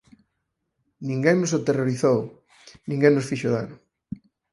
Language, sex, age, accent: Galician, male, 30-39, Normativo (estándar)